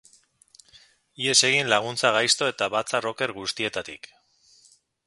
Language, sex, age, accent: Basque, male, 30-39, Mendebalekoa (Araba, Bizkaia, Gipuzkoako mendebaleko herri batzuk)